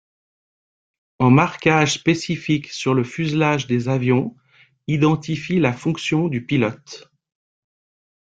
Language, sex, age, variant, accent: French, male, 40-49, Français d'Europe, Français de Suisse